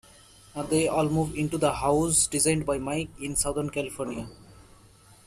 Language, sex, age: English, male, 19-29